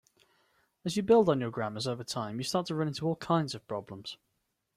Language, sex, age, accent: English, male, 30-39, England English